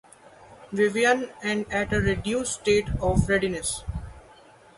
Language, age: English, 19-29